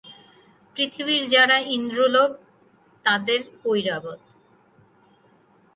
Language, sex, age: Bengali, female, 19-29